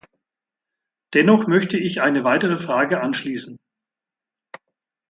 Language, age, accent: German, 60-69, Deutschland Deutsch